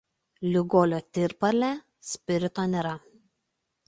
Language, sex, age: Lithuanian, female, 30-39